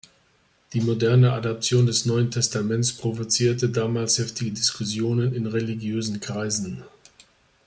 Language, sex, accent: German, male, Deutschland Deutsch